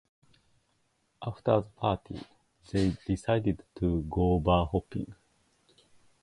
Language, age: English, 50-59